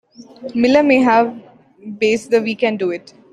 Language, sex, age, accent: English, female, 19-29, India and South Asia (India, Pakistan, Sri Lanka)